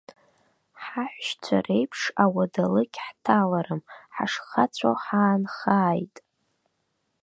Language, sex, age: Abkhazian, female, under 19